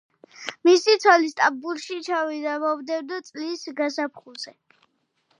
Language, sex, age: Georgian, female, 19-29